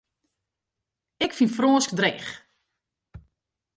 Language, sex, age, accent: Western Frisian, female, 30-39, Wâldfrysk